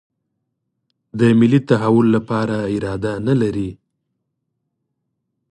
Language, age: Pashto, 30-39